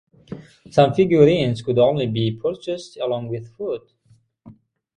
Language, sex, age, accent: English, male, 19-29, United States English; England English